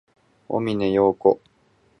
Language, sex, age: Japanese, male, 19-29